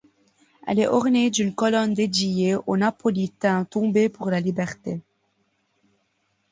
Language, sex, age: French, female, under 19